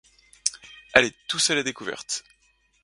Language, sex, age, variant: French, male, 30-39, Français de métropole